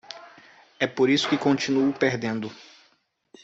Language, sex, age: Portuguese, male, 19-29